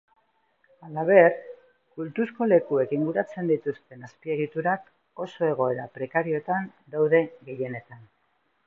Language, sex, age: Basque, female, 50-59